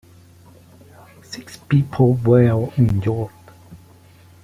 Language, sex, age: English, male, 19-29